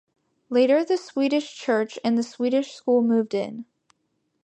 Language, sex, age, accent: English, female, under 19, United States English